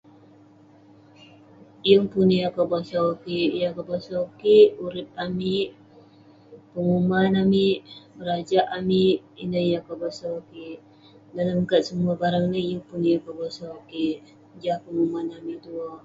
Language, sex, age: Western Penan, female, 19-29